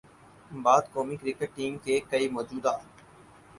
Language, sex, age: Urdu, male, 19-29